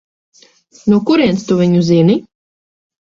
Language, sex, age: Latvian, female, 30-39